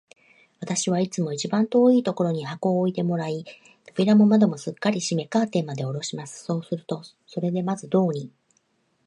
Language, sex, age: Japanese, female, 50-59